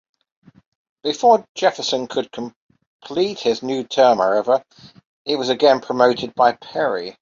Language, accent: English, England English